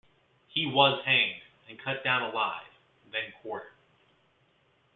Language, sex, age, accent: English, male, 19-29, United States English